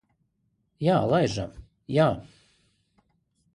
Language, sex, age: Latvian, male, 40-49